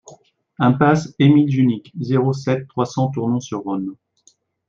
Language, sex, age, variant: French, male, 40-49, Français de métropole